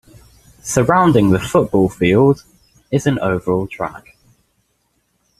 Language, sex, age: English, male, under 19